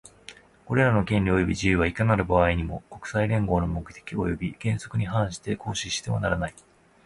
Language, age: Japanese, 30-39